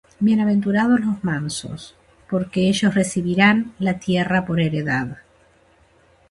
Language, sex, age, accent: Spanish, female, 60-69, Rioplatense: Argentina, Uruguay, este de Bolivia, Paraguay